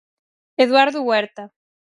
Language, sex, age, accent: Galician, female, 19-29, Central (gheada)